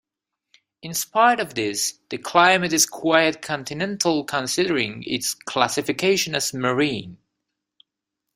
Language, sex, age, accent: English, male, 30-39, United States English